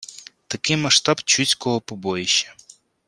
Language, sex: Ukrainian, male